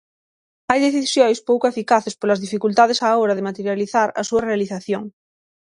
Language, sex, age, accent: Galician, female, 19-29, Oriental (común en zona oriental); Normativo (estándar)